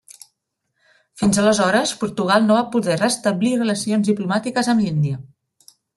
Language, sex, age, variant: Catalan, female, 19-29, Nord-Occidental